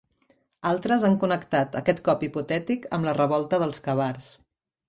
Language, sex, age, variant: Catalan, female, 40-49, Central